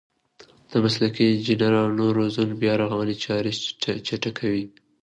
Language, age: Pashto, 19-29